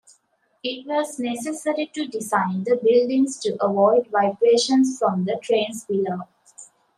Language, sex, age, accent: English, female, 19-29, England English